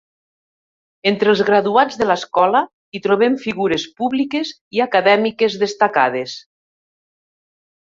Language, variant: Catalan, Nord-Occidental